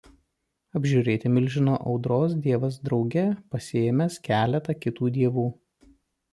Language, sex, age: Lithuanian, male, 30-39